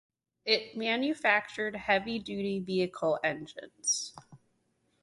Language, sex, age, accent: English, female, 30-39, United States English